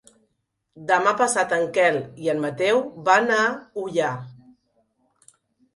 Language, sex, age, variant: Catalan, female, 40-49, Central